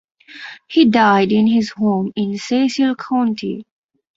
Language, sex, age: English, female, 19-29